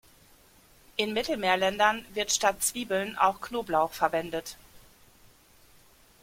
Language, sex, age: German, female, 40-49